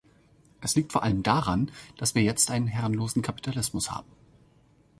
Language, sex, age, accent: German, male, 30-39, Deutschland Deutsch